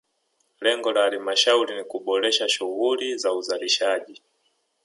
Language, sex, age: Swahili, male, 30-39